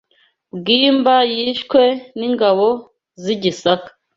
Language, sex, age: Kinyarwanda, female, 19-29